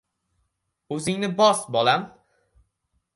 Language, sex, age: Uzbek, male, 19-29